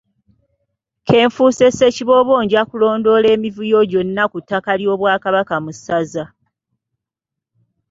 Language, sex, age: Ganda, female, 30-39